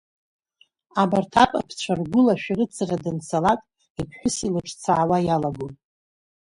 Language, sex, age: Abkhazian, female, 40-49